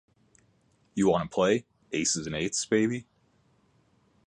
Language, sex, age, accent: English, male, 19-29, United States English